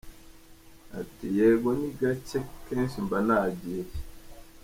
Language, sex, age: Kinyarwanda, male, 30-39